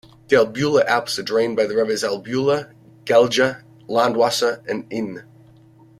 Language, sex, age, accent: English, male, 30-39, United States English